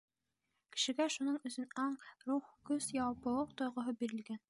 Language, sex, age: Bashkir, female, under 19